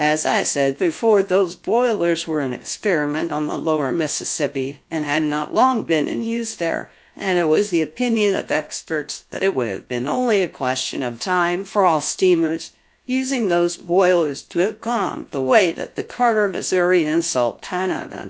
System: TTS, GlowTTS